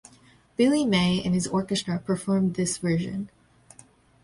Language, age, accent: English, under 19, United States English